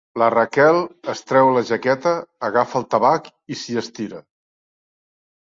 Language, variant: Catalan, Central